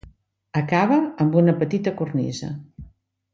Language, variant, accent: Catalan, Central, central